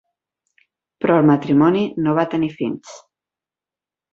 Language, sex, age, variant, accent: Catalan, female, 40-49, Central, tarragoní